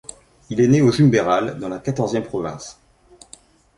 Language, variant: French, Français de métropole